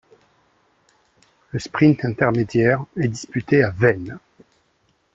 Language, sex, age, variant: French, male, 40-49, Français de métropole